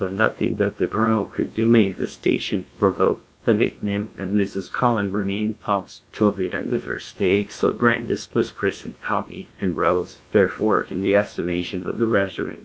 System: TTS, GlowTTS